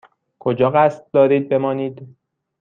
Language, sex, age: Persian, male, 19-29